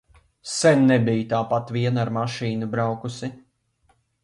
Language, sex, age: Latvian, male, 19-29